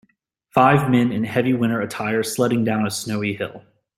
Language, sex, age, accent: English, male, 19-29, United States English